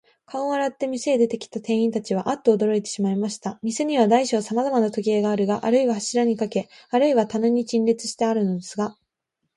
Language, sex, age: Japanese, female, 19-29